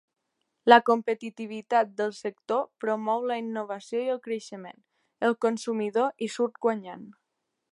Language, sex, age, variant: Catalan, female, under 19, Nord-Occidental